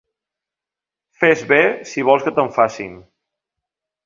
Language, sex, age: Catalan, male, 40-49